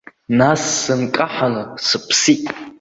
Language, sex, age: Abkhazian, male, under 19